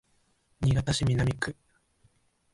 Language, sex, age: Japanese, male, 19-29